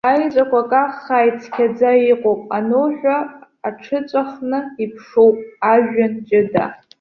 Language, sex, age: Abkhazian, female, under 19